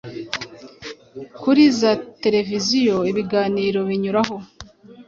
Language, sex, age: Kinyarwanda, female, 19-29